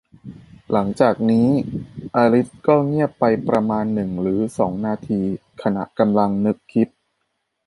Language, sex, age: Thai, male, 30-39